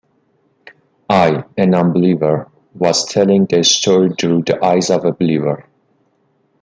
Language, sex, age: English, male, 30-39